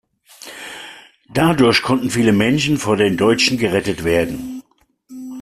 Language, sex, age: German, male, 60-69